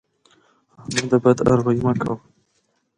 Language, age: Pashto, 19-29